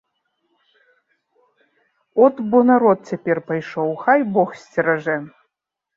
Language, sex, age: Belarusian, female, 30-39